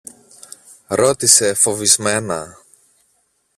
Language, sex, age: Greek, male, 30-39